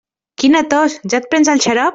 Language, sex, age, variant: Catalan, female, 19-29, Central